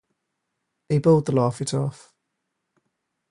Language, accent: English, England English; London English